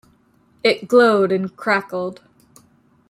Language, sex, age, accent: English, female, 30-39, United States English